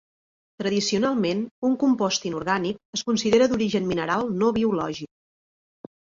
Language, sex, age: Catalan, female, 40-49